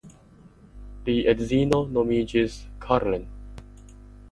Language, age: Esperanto, under 19